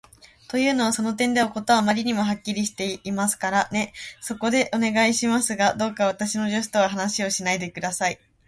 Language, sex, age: Japanese, female, 19-29